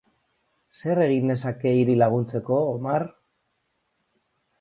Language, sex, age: Basque, male, 40-49